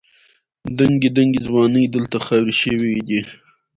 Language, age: Pashto, 19-29